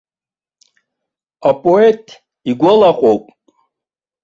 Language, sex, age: Abkhazian, male, 60-69